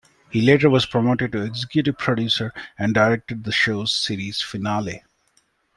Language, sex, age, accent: English, male, 30-39, India and South Asia (India, Pakistan, Sri Lanka)